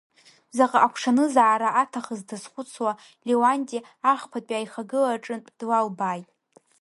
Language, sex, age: Abkhazian, female, 19-29